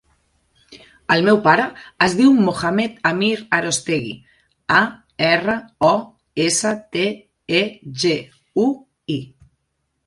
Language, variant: Catalan, Central